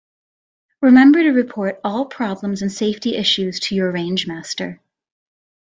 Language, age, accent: English, 19-29, United States English